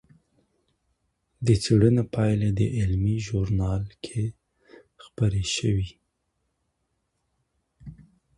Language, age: Pashto, 30-39